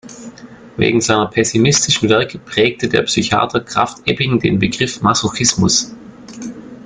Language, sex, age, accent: German, male, 30-39, Deutschland Deutsch